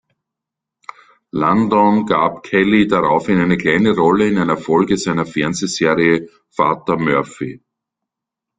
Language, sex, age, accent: German, male, 50-59, Österreichisches Deutsch